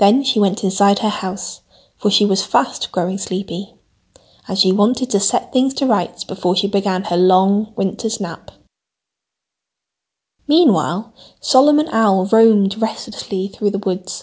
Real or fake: real